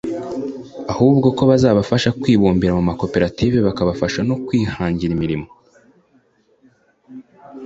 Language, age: Kinyarwanda, 19-29